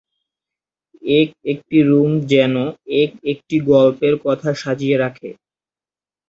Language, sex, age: Bengali, male, 19-29